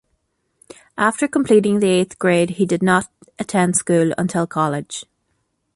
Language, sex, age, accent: English, female, 30-39, Irish English